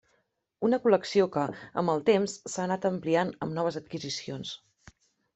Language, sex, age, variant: Catalan, female, 30-39, Central